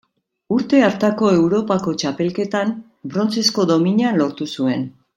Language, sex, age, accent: Basque, female, 50-59, Erdialdekoa edo Nafarra (Gipuzkoa, Nafarroa)